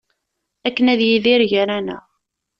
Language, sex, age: Kabyle, female, 19-29